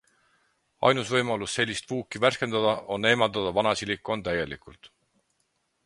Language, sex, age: Estonian, male, 30-39